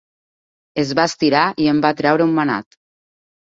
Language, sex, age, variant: Catalan, female, 30-39, Nord-Occidental